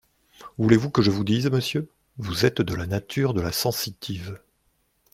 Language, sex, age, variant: French, male, 60-69, Français de métropole